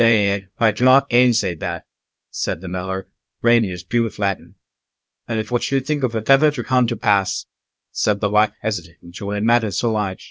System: TTS, VITS